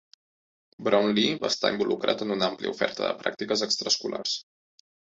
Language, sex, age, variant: Catalan, male, 30-39, Central